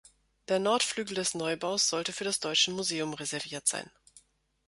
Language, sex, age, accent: German, female, 40-49, Deutschland Deutsch